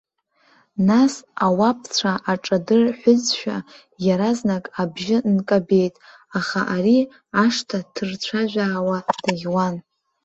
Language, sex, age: Abkhazian, female, under 19